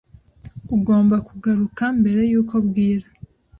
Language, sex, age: Kinyarwanda, female, 19-29